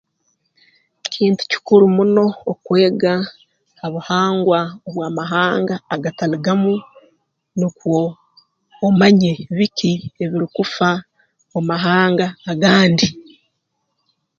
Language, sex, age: Tooro, female, 19-29